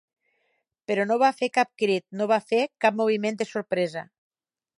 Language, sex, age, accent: Catalan, female, 50-59, Ebrenc